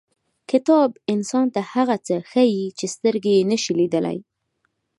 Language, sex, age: Pashto, female, 19-29